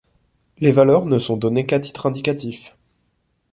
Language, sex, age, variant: French, male, 30-39, Français de métropole